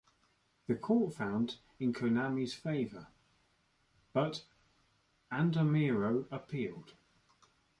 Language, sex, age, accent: English, male, 30-39, England English